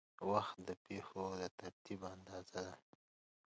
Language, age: Pashto, 19-29